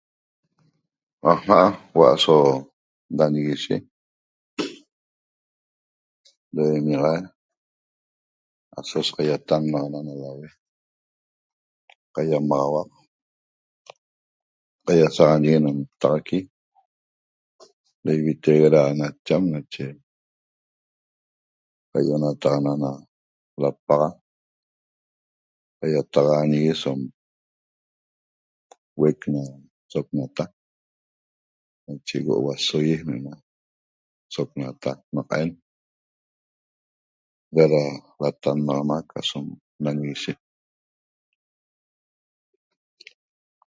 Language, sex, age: Toba, male, 60-69